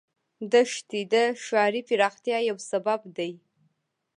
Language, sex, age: Pashto, female, 19-29